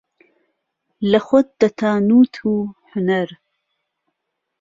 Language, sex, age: Central Kurdish, female, 30-39